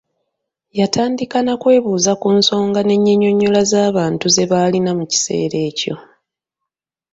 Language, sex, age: Ganda, female, 30-39